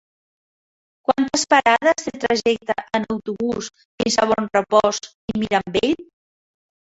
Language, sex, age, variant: Catalan, female, 60-69, Central